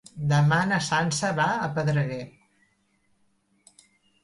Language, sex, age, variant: Catalan, female, 60-69, Central